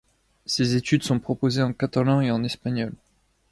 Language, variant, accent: French, Français de métropole, Parisien